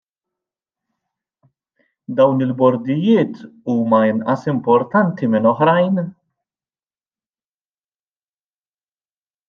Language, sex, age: Maltese, male, 40-49